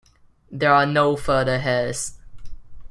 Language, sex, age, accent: English, male, under 19, England English